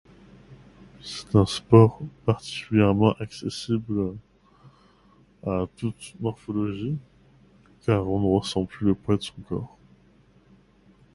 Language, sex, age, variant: French, male, 30-39, Français de métropole